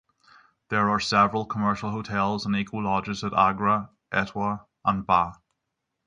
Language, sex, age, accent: English, male, 30-39, Northern Irish